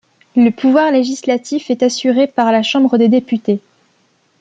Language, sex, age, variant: French, female, under 19, Français de métropole